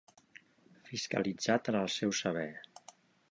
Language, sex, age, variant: Catalan, male, 50-59, Central